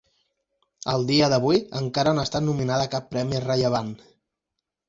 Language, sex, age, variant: Catalan, male, 30-39, Central